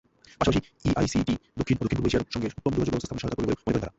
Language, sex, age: Bengali, male, 19-29